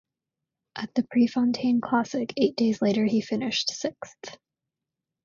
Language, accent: English, United States English